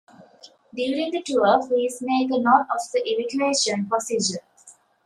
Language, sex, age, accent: English, female, 19-29, England English